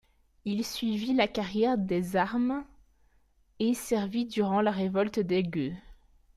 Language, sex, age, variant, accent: French, female, 19-29, Français d'Europe, Français de Belgique